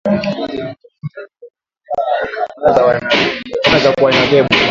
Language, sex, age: Swahili, male, 19-29